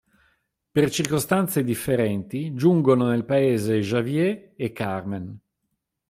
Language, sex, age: Italian, male, 50-59